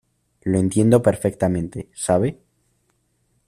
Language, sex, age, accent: Spanish, male, under 19, España: Centro-Sur peninsular (Madrid, Toledo, Castilla-La Mancha)